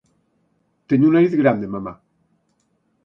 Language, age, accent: Galician, 50-59, Central (gheada)